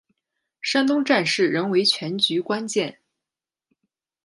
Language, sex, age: Chinese, female, 19-29